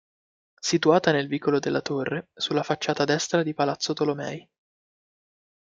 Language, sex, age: Italian, male, 19-29